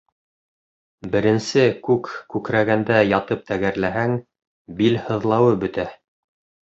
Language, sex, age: Bashkir, male, 30-39